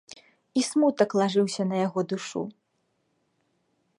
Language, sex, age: Belarusian, female, 19-29